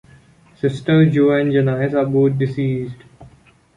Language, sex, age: English, male, under 19